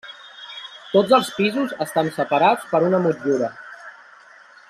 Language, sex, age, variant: Catalan, male, 19-29, Central